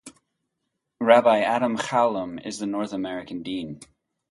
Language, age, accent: English, 30-39, United States English